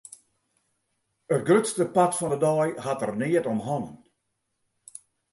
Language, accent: Western Frisian, Klaaifrysk